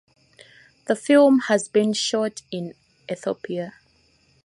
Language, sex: English, female